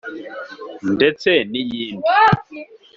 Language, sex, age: Kinyarwanda, male, 19-29